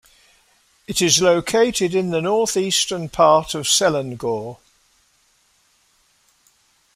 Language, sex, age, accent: English, male, 70-79, England English